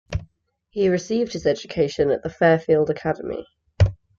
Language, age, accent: English, 19-29, England English